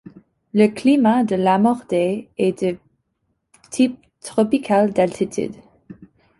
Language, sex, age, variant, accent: French, female, 19-29, Français d'Amérique du Nord, Français du Canada